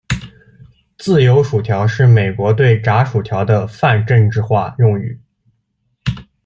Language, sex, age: Chinese, male, 19-29